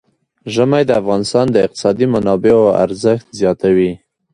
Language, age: Pashto, 19-29